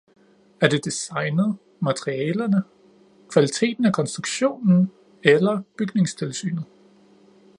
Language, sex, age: Danish, male, 30-39